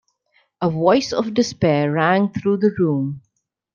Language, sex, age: English, female, under 19